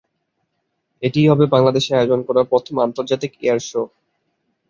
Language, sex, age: Bengali, male, 19-29